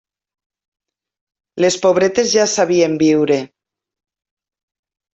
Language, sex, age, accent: Catalan, female, 50-59, valencià